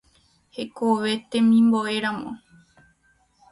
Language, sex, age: Guarani, female, 19-29